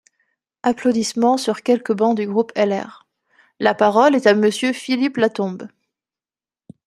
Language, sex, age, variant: French, female, 30-39, Français de métropole